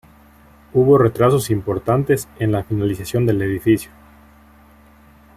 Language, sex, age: Spanish, male, 30-39